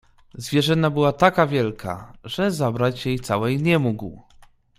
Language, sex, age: Polish, male, 30-39